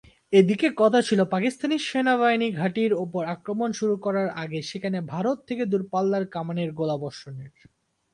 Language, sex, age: Bengali, male, 19-29